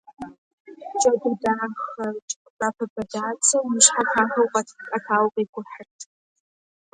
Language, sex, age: Russian, female, 30-39